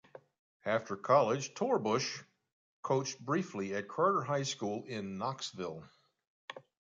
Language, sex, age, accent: English, male, 70-79, United States English